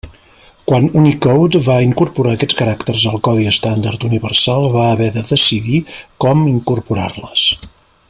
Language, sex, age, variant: Catalan, male, 50-59, Central